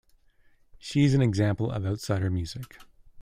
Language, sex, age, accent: English, male, 30-39, Canadian English